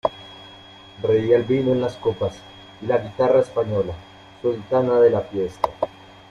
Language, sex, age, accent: Spanish, male, 19-29, Andino-Pacífico: Colombia, Perú, Ecuador, oeste de Bolivia y Venezuela andina